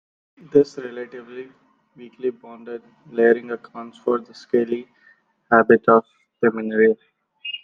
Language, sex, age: English, male, 19-29